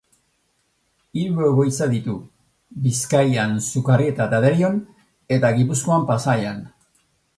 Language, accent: Basque, Mendebalekoa (Araba, Bizkaia, Gipuzkoako mendebaleko herri batzuk)